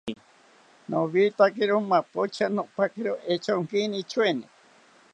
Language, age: South Ucayali Ashéninka, 60-69